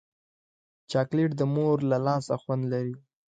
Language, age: Pashto, 19-29